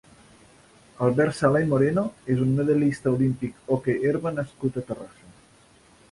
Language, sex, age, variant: Catalan, male, 50-59, Central